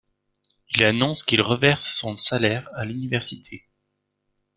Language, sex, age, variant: French, male, 19-29, Français de métropole